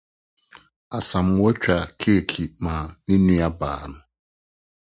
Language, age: Akan, 60-69